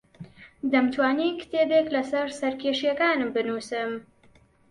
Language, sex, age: Central Kurdish, male, 40-49